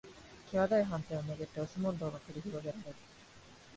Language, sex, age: Japanese, female, 19-29